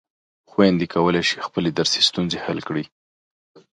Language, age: Pashto, 30-39